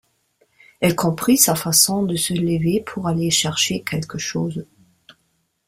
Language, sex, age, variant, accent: French, female, 50-59, Français d'Europe, Français d’Allemagne